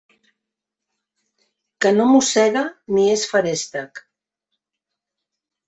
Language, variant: Catalan, Central